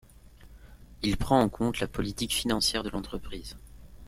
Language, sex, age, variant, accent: French, male, 19-29, Français d'Europe, Français de Belgique